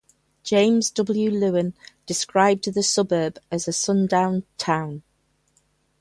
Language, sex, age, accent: English, female, 50-59, England English